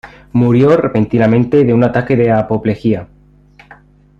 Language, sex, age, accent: Spanish, male, under 19, España: Sur peninsular (Andalucia, Extremadura, Murcia)